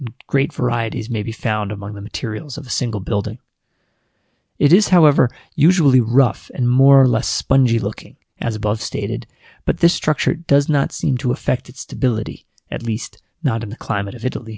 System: none